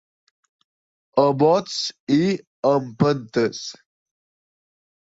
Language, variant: Catalan, Balear